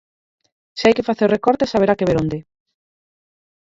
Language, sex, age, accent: Galician, female, 30-39, Central (gheada)